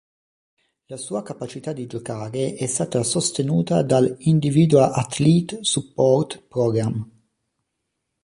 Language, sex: Italian, male